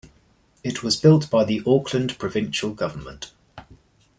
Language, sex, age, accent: English, male, 40-49, England English